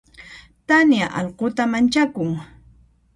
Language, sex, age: Puno Quechua, female, 30-39